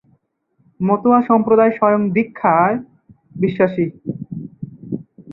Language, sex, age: Bengali, male, 19-29